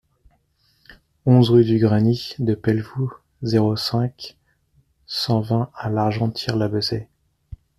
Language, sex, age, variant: French, male, 30-39, Français de métropole